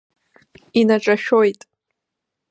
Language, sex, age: Abkhazian, female, under 19